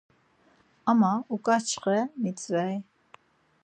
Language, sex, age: Laz, female, 50-59